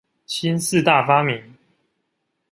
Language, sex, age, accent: Chinese, male, 19-29, 出生地：臺北市